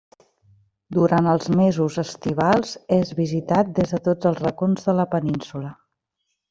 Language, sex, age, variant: Catalan, female, 19-29, Central